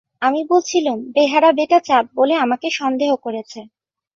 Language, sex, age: Bengali, female, 19-29